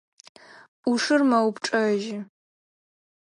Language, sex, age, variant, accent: Adyghe, female, under 19, Адыгабзэ (Кирил, пстэумэ зэдыряе), Бжъэдыгъу (Bjeduğ)